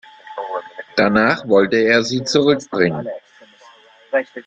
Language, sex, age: German, male, 40-49